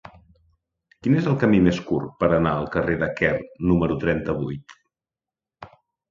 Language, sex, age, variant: Catalan, male, 40-49, Central